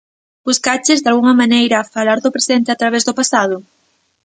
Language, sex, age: Galician, female, 19-29